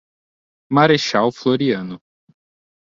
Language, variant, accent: Portuguese, Portuguese (Brasil), Paulista